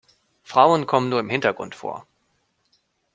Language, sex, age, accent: German, male, 30-39, Deutschland Deutsch